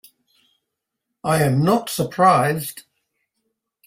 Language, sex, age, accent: English, male, 70-79, Australian English